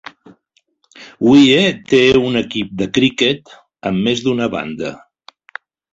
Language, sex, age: Catalan, male, 60-69